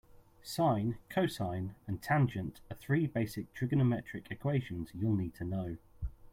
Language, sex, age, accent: English, male, 19-29, England English